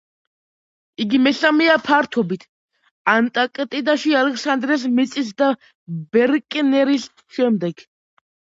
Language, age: Georgian, under 19